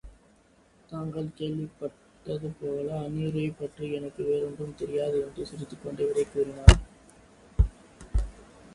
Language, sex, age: Tamil, male, 19-29